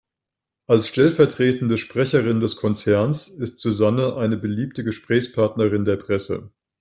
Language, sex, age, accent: German, male, 50-59, Deutschland Deutsch